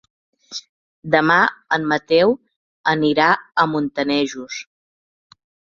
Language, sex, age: Catalan, female, 50-59